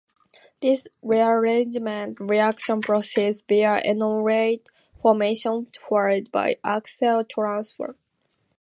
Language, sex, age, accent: English, female, under 19, England English